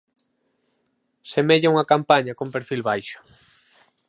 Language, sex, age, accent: Galician, male, 19-29, Central (gheada)